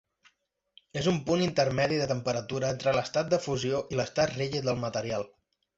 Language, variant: Catalan, Central